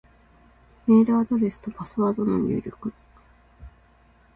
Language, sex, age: Japanese, female, 30-39